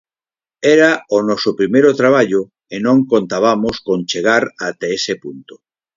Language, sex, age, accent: Galician, male, 50-59, Normativo (estándar)